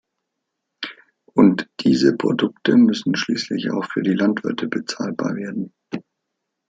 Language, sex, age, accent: German, male, 40-49, Deutschland Deutsch